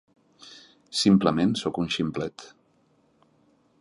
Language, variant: Catalan, Central